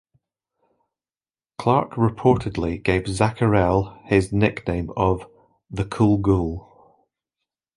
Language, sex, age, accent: English, male, 40-49, Scottish English